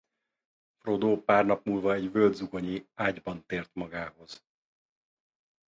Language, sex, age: Hungarian, male, 40-49